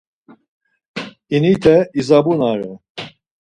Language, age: Laz, 60-69